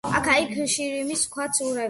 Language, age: Georgian, 30-39